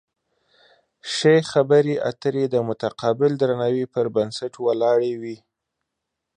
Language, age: Pashto, 19-29